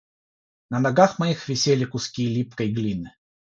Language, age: Russian, 30-39